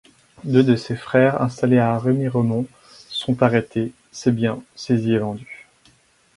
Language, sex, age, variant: French, male, 19-29, Français de métropole